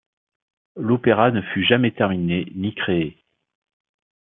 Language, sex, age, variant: French, male, 40-49, Français de métropole